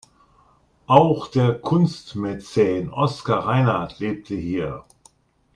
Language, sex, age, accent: German, male, 50-59, Deutschland Deutsch